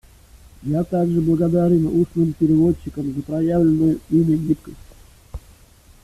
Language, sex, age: Russian, male, 40-49